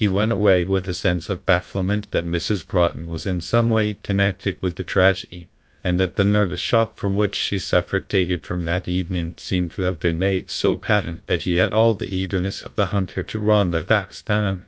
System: TTS, GlowTTS